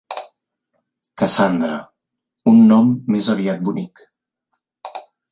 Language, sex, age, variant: Catalan, male, 40-49, Central